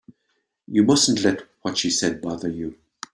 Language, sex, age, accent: English, male, 60-69, Irish English